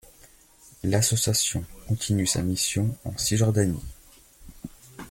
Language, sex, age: French, male, under 19